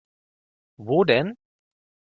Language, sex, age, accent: German, male, 19-29, Deutschland Deutsch